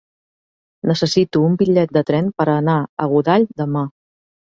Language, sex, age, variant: Catalan, female, 40-49, Central